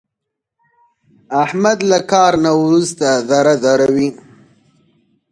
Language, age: Pashto, 19-29